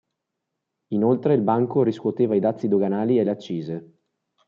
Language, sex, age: Italian, male, 30-39